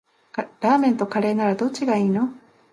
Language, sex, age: Japanese, female, 19-29